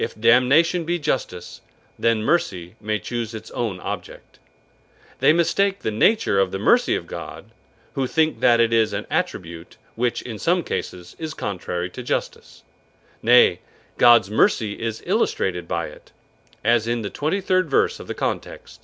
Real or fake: real